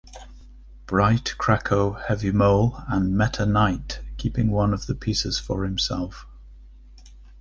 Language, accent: English, England English